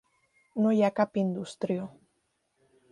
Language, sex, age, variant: Catalan, female, 19-29, Central